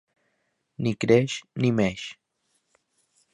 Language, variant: Catalan, Balear